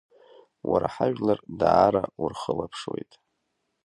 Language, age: Abkhazian, 30-39